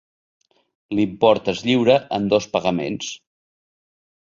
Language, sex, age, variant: Catalan, male, 40-49, Nord-Occidental